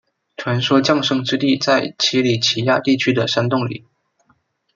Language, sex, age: Chinese, male, 19-29